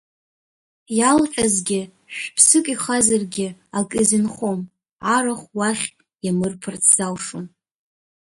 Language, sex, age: Abkhazian, female, 19-29